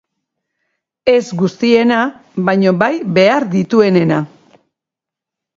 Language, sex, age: Basque, female, 60-69